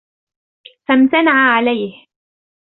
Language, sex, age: Arabic, female, 19-29